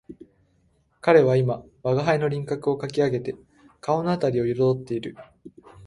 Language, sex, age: Japanese, male, under 19